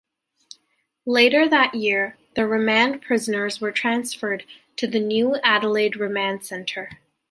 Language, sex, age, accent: English, female, 19-29, Canadian English